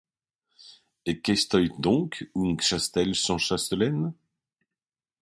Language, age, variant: French, 50-59, Français de métropole